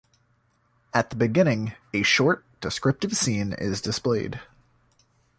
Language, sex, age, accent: English, male, 19-29, United States English